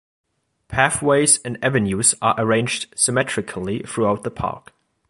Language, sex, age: English, male, under 19